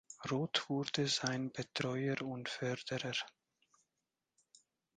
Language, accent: German, Schweizerdeutsch